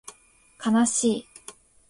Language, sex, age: Japanese, female, 19-29